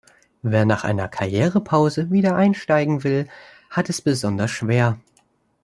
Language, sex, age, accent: German, male, under 19, Deutschland Deutsch